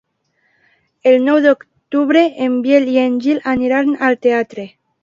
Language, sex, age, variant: Catalan, female, under 19, Alacantí